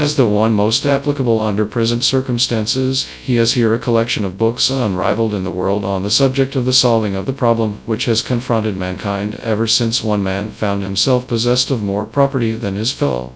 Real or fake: fake